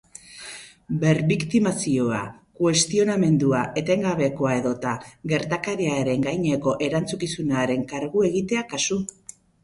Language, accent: Basque, Mendebalekoa (Araba, Bizkaia, Gipuzkoako mendebaleko herri batzuk)